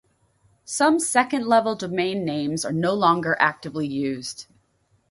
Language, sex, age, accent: English, female, 40-49, United States English